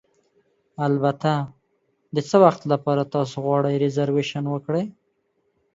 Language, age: Pashto, 30-39